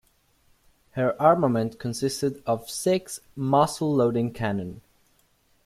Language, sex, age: English, male, 19-29